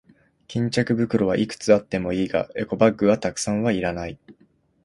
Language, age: Japanese, 19-29